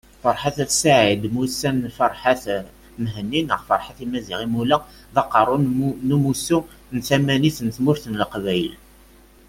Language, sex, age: Kabyle, male, 30-39